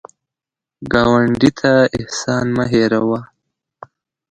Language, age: Pashto, 19-29